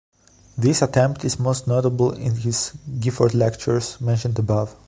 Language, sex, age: English, male, 19-29